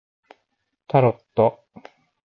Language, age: Japanese, 40-49